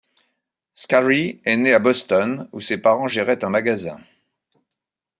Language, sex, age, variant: French, male, 60-69, Français de métropole